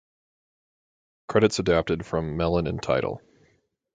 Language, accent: English, United States English